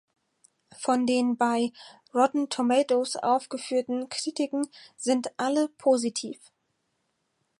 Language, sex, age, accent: German, female, 19-29, Deutschland Deutsch